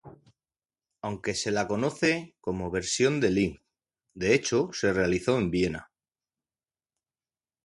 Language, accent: Spanish, España: Norte peninsular (Asturias, Castilla y León, Cantabria, País Vasco, Navarra, Aragón, La Rioja, Guadalajara, Cuenca)